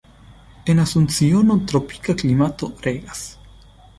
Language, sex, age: Esperanto, male, 19-29